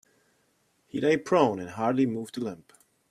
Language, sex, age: English, male, 30-39